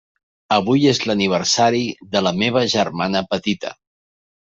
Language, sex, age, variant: Catalan, male, 40-49, Central